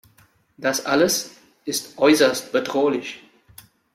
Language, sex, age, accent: German, male, 30-39, Deutschland Deutsch